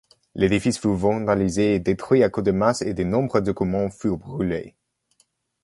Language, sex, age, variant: French, male, 19-29, Français de métropole